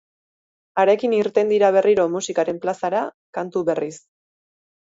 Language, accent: Basque, Erdialdekoa edo Nafarra (Gipuzkoa, Nafarroa)